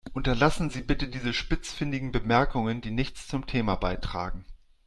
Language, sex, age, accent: German, male, 40-49, Deutschland Deutsch